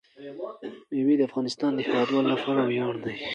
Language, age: Pashto, 19-29